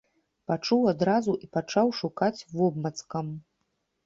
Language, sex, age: Belarusian, female, 30-39